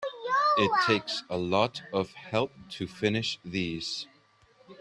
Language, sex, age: English, male, 30-39